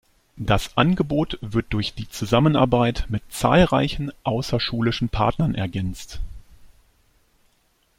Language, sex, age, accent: German, male, 30-39, Deutschland Deutsch